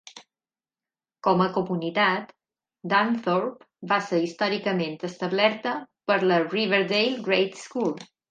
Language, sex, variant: Catalan, female, Balear